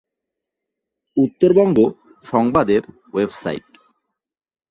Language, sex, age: Bengali, male, 19-29